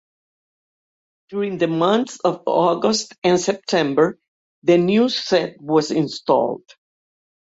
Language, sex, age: English, female, 60-69